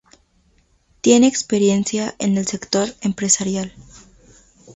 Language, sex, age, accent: Spanish, female, 19-29, México